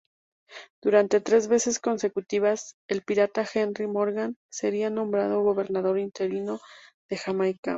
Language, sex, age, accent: Spanish, female, 30-39, México